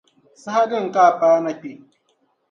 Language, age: Dagbani, 19-29